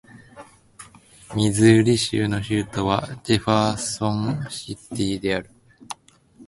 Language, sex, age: Japanese, male, 19-29